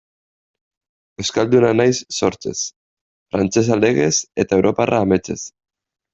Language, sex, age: Basque, male, 19-29